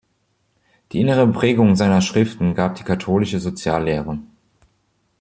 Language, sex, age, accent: German, male, 40-49, Deutschland Deutsch